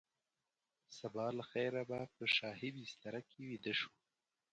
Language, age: Pashto, 19-29